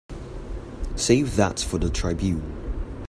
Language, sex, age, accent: English, male, under 19, Singaporean English